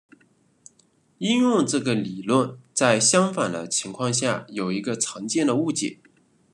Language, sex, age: Chinese, male, 30-39